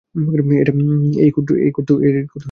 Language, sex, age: Bengali, male, 19-29